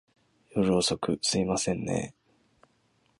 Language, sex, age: Japanese, male, 19-29